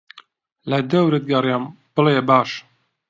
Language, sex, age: Central Kurdish, male, 19-29